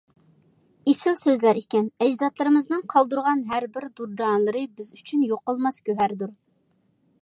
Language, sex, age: Uyghur, female, 40-49